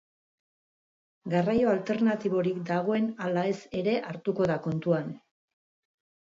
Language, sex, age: Basque, female, 50-59